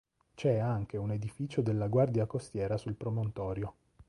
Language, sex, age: Italian, male, 30-39